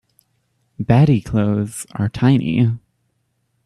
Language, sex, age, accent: English, male, 19-29, United States English